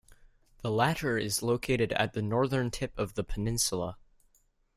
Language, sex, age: English, male, under 19